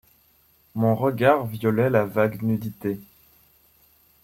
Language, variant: French, Français de métropole